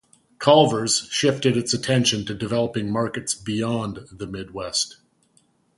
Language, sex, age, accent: English, male, 40-49, Canadian English